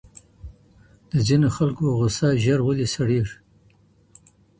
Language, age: Pashto, 60-69